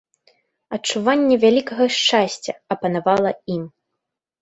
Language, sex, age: Belarusian, female, 19-29